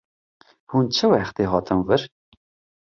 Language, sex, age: Kurdish, male, 40-49